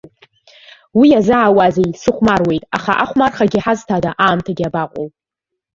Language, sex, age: Abkhazian, female, under 19